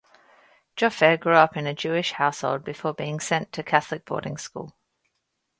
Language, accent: English, Australian English